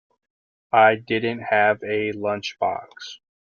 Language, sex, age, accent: English, male, 30-39, United States English